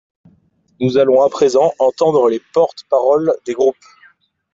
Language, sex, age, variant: French, male, 19-29, Français de métropole